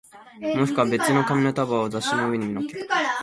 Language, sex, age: Japanese, male, 19-29